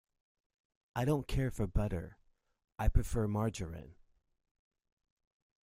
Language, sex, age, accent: English, male, 40-49, United States English